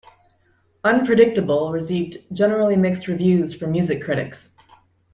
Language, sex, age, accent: English, female, 30-39, United States English